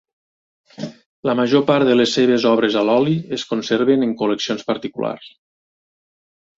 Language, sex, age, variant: Catalan, male, 40-49, Nord-Occidental